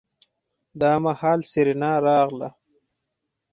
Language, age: Pashto, 19-29